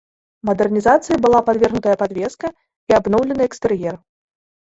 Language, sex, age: Belarusian, female, 19-29